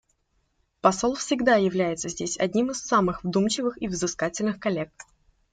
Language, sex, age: Russian, female, 19-29